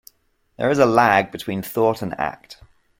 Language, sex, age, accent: English, male, 19-29, England English